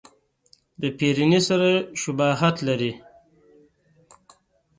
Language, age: Pashto, 30-39